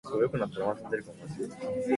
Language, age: English, under 19